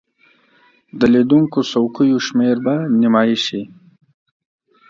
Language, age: Pashto, 30-39